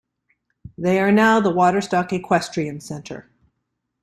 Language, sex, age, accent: English, female, 50-59, United States English